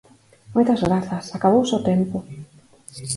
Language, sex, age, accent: Galician, female, 30-39, Normativo (estándar)